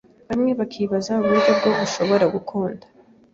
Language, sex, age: Kinyarwanda, female, 19-29